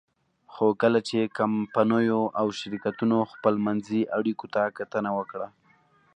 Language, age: Pashto, under 19